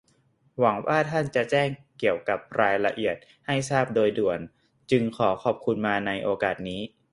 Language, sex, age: Thai, male, 19-29